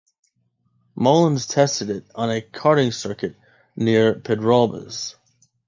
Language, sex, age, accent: English, male, 40-49, United States English